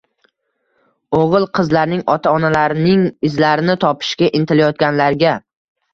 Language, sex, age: Uzbek, male, under 19